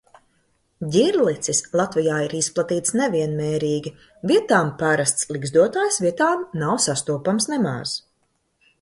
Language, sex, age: Latvian, female, 40-49